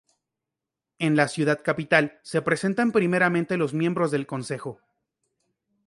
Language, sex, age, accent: Spanish, male, 19-29, México